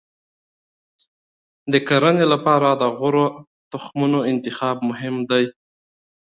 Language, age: Pashto, 19-29